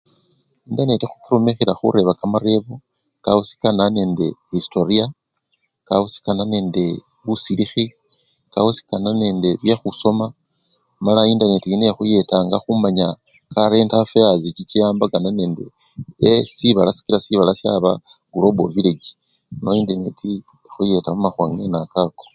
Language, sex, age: Luyia, male, 50-59